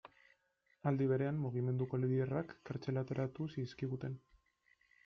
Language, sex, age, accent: Basque, male, 19-29, Erdialdekoa edo Nafarra (Gipuzkoa, Nafarroa)